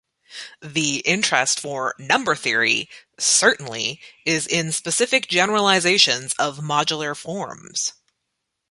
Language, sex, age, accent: English, female, 30-39, Canadian English